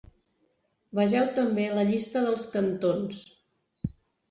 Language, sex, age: Catalan, female, 40-49